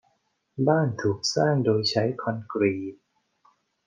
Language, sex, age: Thai, male, 40-49